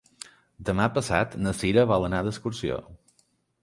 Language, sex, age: Catalan, male, 40-49